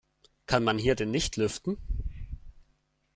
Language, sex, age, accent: German, male, 19-29, Deutschland Deutsch